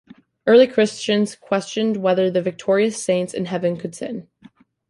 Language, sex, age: English, female, 19-29